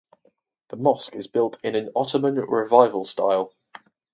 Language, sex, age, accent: English, male, under 19, England English